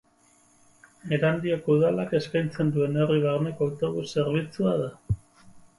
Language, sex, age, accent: Basque, male, 30-39, Mendebalekoa (Araba, Bizkaia, Gipuzkoako mendebaleko herri batzuk)